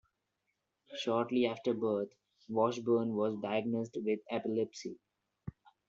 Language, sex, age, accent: English, male, 19-29, India and South Asia (India, Pakistan, Sri Lanka)